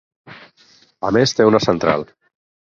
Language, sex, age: Catalan, male, 40-49